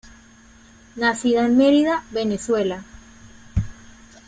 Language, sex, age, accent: Spanish, female, 19-29, Caribe: Cuba, Venezuela, Puerto Rico, República Dominicana, Panamá, Colombia caribeña, México caribeño, Costa del golfo de México